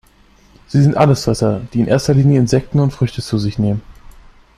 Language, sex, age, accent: German, male, under 19, Deutschland Deutsch